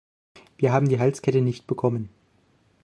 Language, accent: German, Deutschland Deutsch